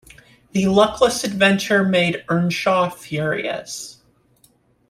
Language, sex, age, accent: English, female, 30-39, United States English